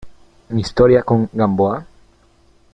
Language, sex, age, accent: Spanish, male, 19-29, México